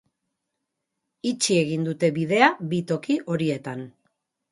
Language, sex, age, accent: Basque, female, 40-49, Mendebalekoa (Araba, Bizkaia, Gipuzkoako mendebaleko herri batzuk)